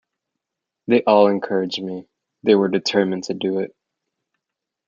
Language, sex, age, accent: English, male, 19-29, United States English